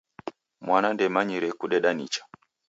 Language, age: Taita, 19-29